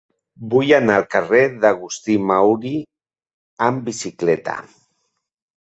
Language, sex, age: Catalan, male, 40-49